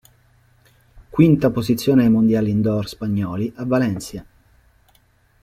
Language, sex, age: Italian, male, 40-49